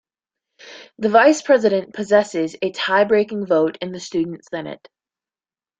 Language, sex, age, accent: English, female, under 19, United States English